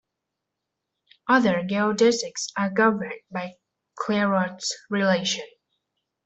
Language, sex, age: English, female, under 19